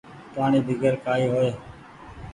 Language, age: Goaria, 19-29